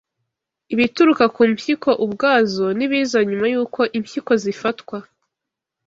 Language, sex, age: Kinyarwanda, female, 19-29